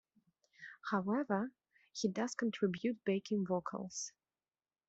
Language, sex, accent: English, female, United States English